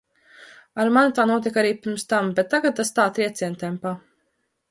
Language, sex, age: Latvian, female, 19-29